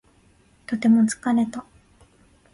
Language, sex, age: Japanese, female, 19-29